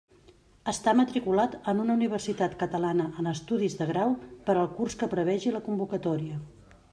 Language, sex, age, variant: Catalan, female, 50-59, Central